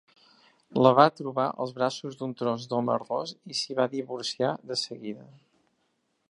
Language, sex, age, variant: Catalan, male, 40-49, Central